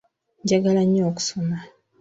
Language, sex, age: Ganda, female, 19-29